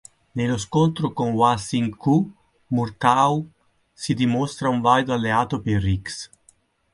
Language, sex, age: Italian, male, 50-59